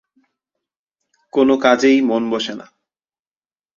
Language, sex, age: Bengali, male, 19-29